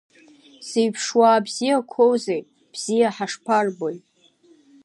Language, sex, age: Abkhazian, female, 30-39